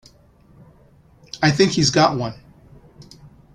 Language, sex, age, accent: English, male, 40-49, United States English